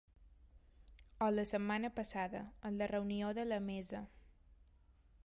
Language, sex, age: Catalan, female, 19-29